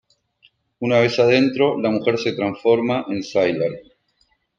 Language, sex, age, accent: Spanish, male, 30-39, Rioplatense: Argentina, Uruguay, este de Bolivia, Paraguay